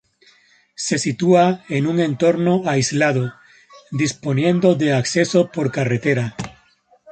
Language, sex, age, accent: Spanish, male, 30-39, España: Centro-Sur peninsular (Madrid, Toledo, Castilla-La Mancha)